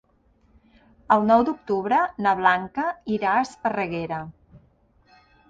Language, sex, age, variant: Catalan, female, 50-59, Central